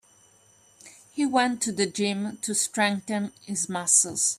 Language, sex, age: English, female, 40-49